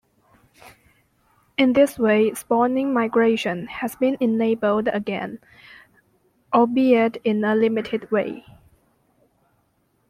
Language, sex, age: English, female, 19-29